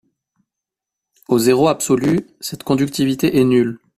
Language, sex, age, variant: French, male, 30-39, Français de métropole